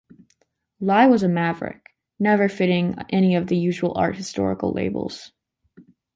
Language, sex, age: English, female, under 19